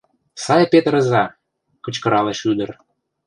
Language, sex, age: Mari, male, 19-29